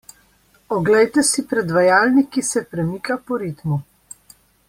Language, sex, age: Slovenian, female, 50-59